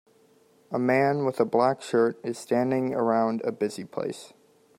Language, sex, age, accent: English, male, under 19, United States English